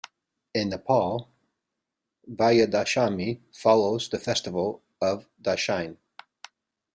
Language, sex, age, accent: English, male, 30-39, United States English